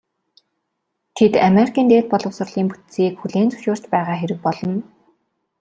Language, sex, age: Mongolian, female, 19-29